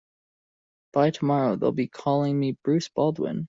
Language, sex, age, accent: English, male, 19-29, Canadian English